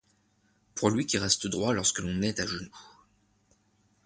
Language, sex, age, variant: French, male, 30-39, Français de métropole